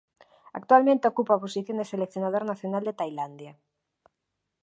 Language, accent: Galician, Normativo (estándar)